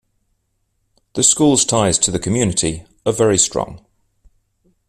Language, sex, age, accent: English, male, 30-39, England English